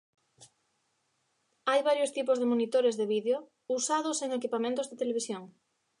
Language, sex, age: Galician, female, 30-39